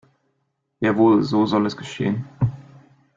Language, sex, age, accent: German, male, 19-29, Deutschland Deutsch